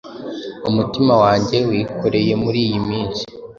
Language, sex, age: Kinyarwanda, male, 19-29